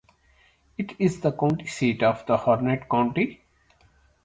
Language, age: English, 30-39